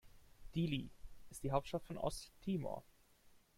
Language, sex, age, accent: German, male, 30-39, Deutschland Deutsch